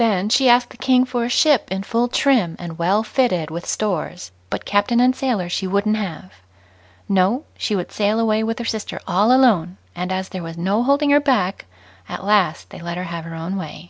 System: none